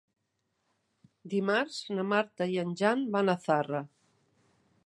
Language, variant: Catalan, Central